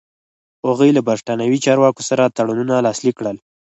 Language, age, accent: Pashto, 19-29, پکتیا ولایت، احمدزی